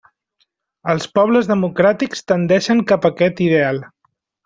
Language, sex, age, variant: Catalan, male, 30-39, Central